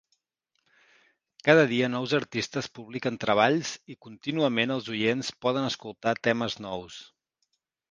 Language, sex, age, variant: Catalan, male, 40-49, Central